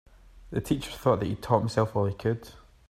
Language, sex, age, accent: English, male, 19-29, Scottish English